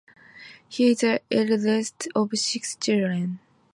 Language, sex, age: English, female, 19-29